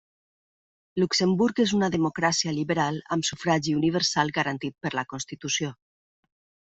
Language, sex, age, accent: Catalan, female, 40-49, valencià